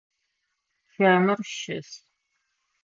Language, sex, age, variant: Adyghe, female, 30-39, Адыгабзэ (Кирил, пстэумэ зэдыряе)